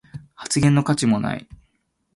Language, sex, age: Japanese, male, 19-29